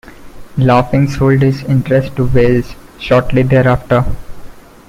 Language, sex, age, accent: English, male, 19-29, India and South Asia (India, Pakistan, Sri Lanka)